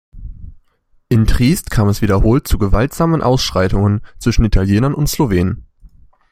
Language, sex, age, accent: German, male, 19-29, Deutschland Deutsch